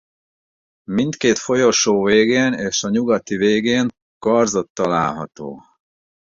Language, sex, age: Hungarian, male, 40-49